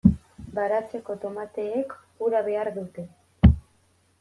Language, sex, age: Basque, female, 19-29